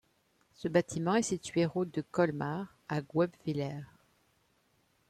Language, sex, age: French, female, 50-59